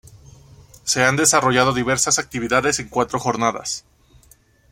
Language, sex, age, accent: Spanish, male, 19-29, Andino-Pacífico: Colombia, Perú, Ecuador, oeste de Bolivia y Venezuela andina